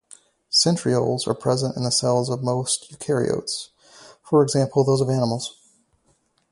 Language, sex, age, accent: English, male, 30-39, United States English